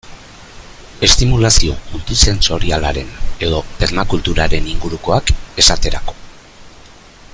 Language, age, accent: Basque, 50-59, Erdialdekoa edo Nafarra (Gipuzkoa, Nafarroa)